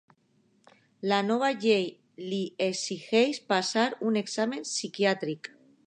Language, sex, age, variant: Catalan, female, under 19, Alacantí